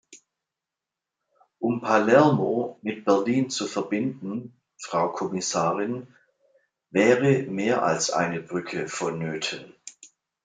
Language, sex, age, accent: German, male, 50-59, Deutschland Deutsch